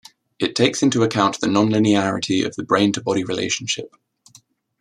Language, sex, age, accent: English, male, 19-29, England English